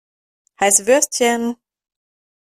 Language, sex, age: German, female, 30-39